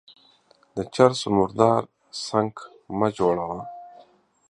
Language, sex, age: Pashto, male, 40-49